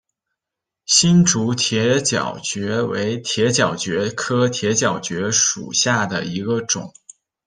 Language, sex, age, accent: Chinese, male, 19-29, 出生地：山西省